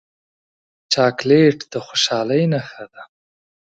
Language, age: Pashto, 30-39